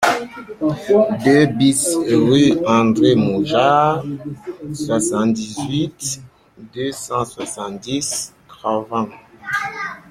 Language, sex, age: French, female, 30-39